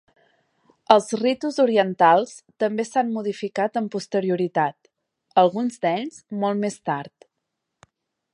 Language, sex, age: Catalan, female, 19-29